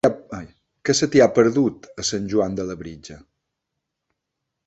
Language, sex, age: Catalan, male, 40-49